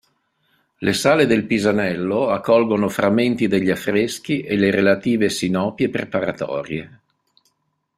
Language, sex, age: Italian, male, 60-69